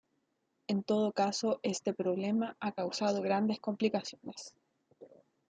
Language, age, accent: Spanish, 19-29, Chileno: Chile, Cuyo